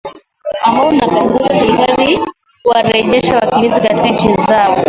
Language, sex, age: Swahili, female, 19-29